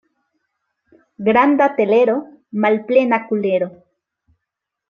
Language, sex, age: Esperanto, female, 40-49